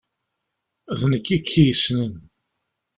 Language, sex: Kabyle, male